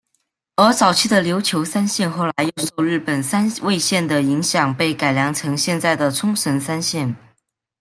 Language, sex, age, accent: Chinese, male, under 19, 出生地：湖南省